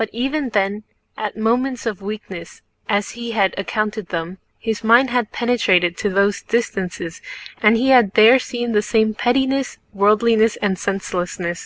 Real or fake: real